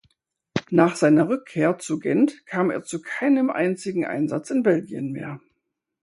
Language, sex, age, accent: German, female, 50-59, Deutschland Deutsch